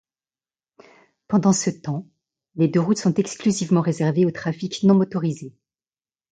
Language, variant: French, Français de métropole